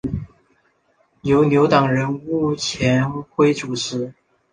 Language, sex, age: Chinese, male, under 19